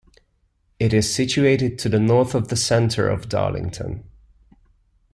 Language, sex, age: English, male, 30-39